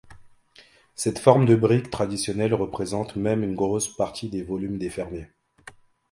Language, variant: French, Français de métropole